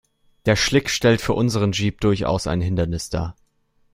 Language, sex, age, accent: German, male, 19-29, Deutschland Deutsch